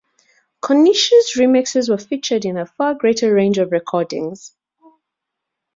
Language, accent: English, England English